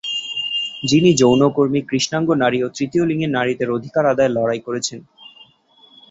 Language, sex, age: Bengali, male, 19-29